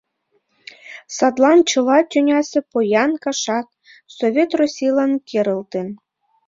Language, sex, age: Mari, female, 19-29